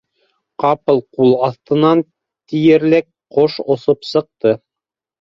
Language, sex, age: Bashkir, male, 30-39